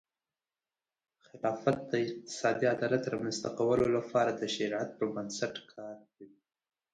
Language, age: Pashto, 19-29